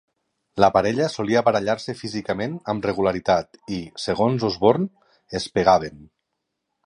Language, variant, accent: Catalan, Nord-Occidental, Lleidatà